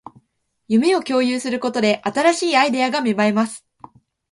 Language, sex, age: Japanese, female, 19-29